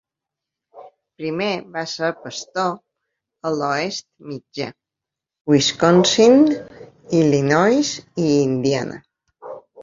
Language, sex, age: Catalan, female, 50-59